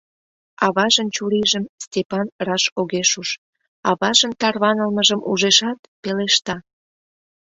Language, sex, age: Mari, female, 30-39